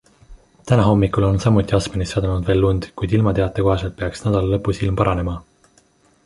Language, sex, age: Estonian, male, 30-39